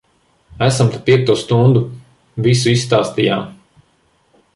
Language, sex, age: Latvian, male, 30-39